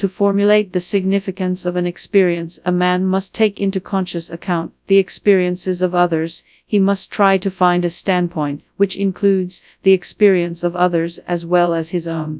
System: TTS, FastPitch